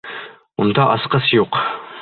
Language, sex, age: Bashkir, male, under 19